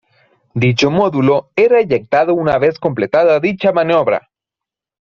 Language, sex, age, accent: Spanish, male, 19-29, México